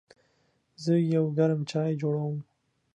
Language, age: Pashto, 19-29